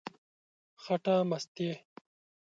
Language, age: Pashto, 19-29